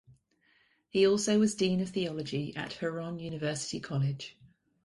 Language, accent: English, England English